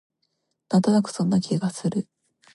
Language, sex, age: Japanese, female, 19-29